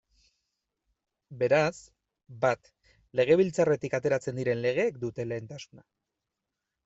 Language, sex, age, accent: Basque, male, 30-39, Erdialdekoa edo Nafarra (Gipuzkoa, Nafarroa)